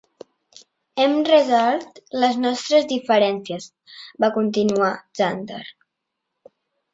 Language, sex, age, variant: Catalan, male, 40-49, Central